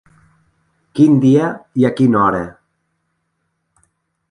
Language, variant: Catalan, Nord-Occidental